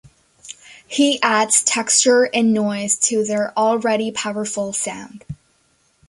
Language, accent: English, Canadian English